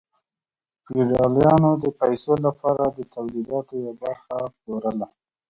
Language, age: Pashto, 30-39